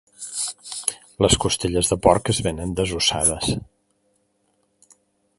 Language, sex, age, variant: Catalan, male, 60-69, Central